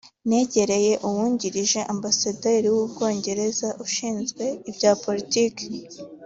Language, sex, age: Kinyarwanda, female, 19-29